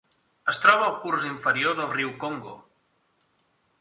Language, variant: Catalan, Central